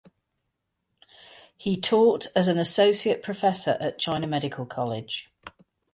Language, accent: English, England English